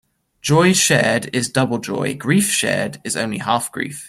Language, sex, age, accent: English, male, 19-29, England English